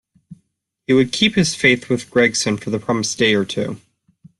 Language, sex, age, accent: English, male, 19-29, United States English